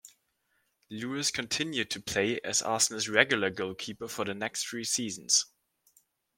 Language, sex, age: English, male, 19-29